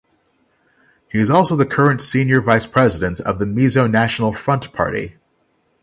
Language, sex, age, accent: English, male, 30-39, United States English; England English